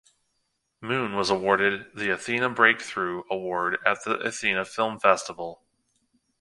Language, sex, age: English, male, 30-39